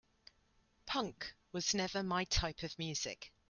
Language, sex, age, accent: English, female, 50-59, England English